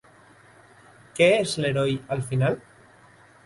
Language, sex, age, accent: Catalan, male, 30-39, valencià